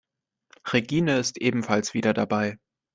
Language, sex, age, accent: German, male, 19-29, Deutschland Deutsch